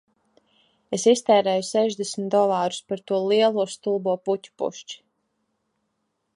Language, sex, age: Latvian, female, 19-29